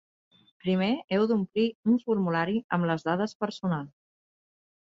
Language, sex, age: Catalan, female, 30-39